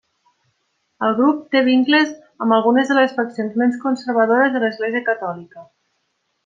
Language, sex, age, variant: Catalan, female, 19-29, Nord-Occidental